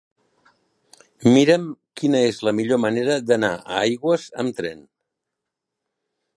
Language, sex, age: Catalan, male, 60-69